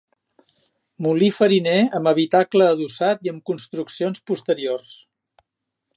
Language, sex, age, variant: Catalan, male, 60-69, Central